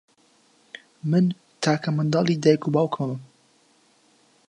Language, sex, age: Central Kurdish, male, 19-29